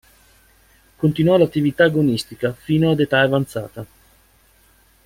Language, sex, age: Italian, male, 40-49